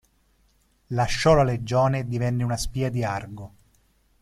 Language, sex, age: Italian, male, 30-39